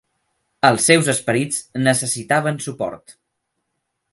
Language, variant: Catalan, Central